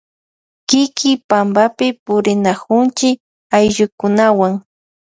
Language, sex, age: Loja Highland Quichua, female, 19-29